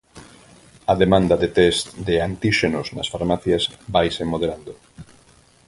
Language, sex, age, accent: Galician, male, 50-59, Normativo (estándar)